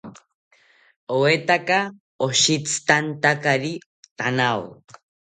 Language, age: South Ucayali Ashéninka, under 19